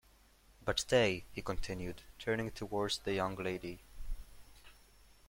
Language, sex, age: English, male, under 19